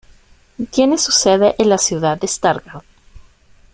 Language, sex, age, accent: Spanish, female, 19-29, Chileno: Chile, Cuyo